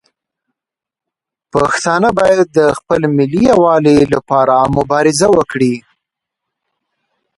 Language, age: Pashto, 30-39